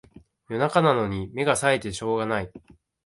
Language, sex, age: Japanese, male, 19-29